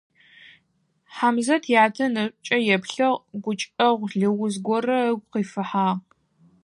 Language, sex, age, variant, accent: Adyghe, female, under 19, Адыгабзэ (Кирил, пстэумэ зэдыряе), Кıэмгуй (Çemguy)